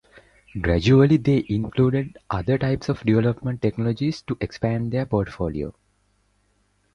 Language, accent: English, India and South Asia (India, Pakistan, Sri Lanka)